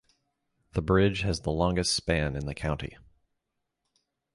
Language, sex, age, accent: English, male, 40-49, United States English